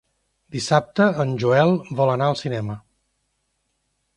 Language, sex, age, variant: Catalan, male, 50-59, Central